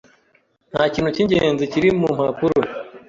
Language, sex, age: Kinyarwanda, male, 19-29